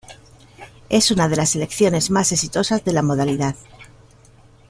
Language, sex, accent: Spanish, female, España: Sur peninsular (Andalucia, Extremadura, Murcia)